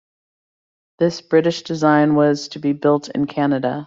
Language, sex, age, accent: English, female, 50-59, United States English